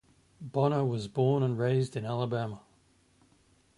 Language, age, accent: English, 40-49, Australian English